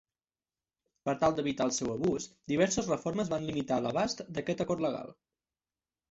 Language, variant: Catalan, Central